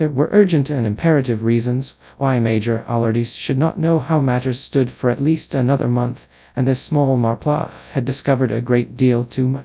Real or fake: fake